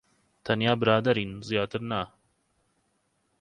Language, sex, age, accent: Central Kurdish, male, 19-29, سۆرانی